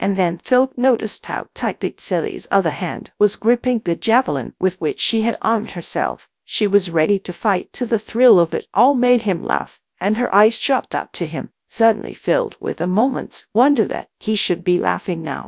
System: TTS, GradTTS